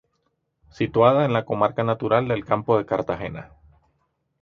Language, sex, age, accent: Spanish, male, 30-39, Andino-Pacífico: Colombia, Perú, Ecuador, oeste de Bolivia y Venezuela andina